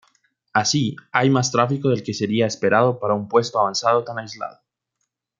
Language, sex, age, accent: Spanish, male, 19-29, Andino-Pacífico: Colombia, Perú, Ecuador, oeste de Bolivia y Venezuela andina